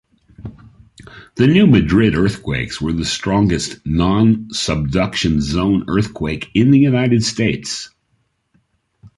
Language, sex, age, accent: English, male, 70-79, United States English